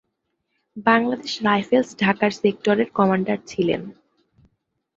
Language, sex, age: Bengali, female, 19-29